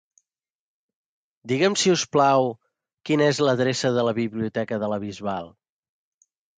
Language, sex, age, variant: Catalan, male, 40-49, Central